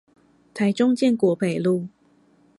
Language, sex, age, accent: Chinese, female, 40-49, 出生地：臺北市